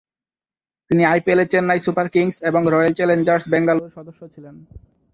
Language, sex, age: Bengali, male, 19-29